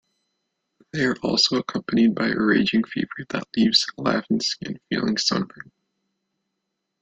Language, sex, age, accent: English, male, 19-29, United States English